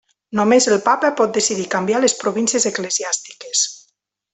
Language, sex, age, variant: Catalan, female, 30-39, Nord-Occidental